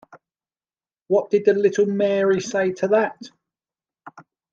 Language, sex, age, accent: English, male, 40-49, England English